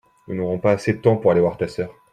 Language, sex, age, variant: French, male, 19-29, Français de métropole